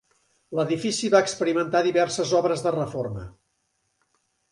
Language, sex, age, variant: Catalan, male, 60-69, Central